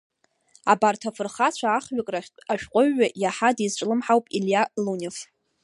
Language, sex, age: Abkhazian, female, 19-29